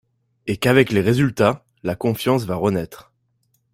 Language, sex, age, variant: French, male, 19-29, Français de métropole